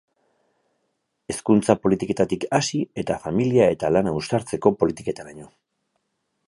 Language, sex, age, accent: Basque, male, 40-49, Erdialdekoa edo Nafarra (Gipuzkoa, Nafarroa)